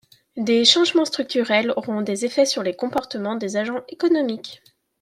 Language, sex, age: French, female, 30-39